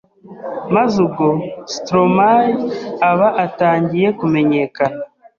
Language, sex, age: Kinyarwanda, male, 30-39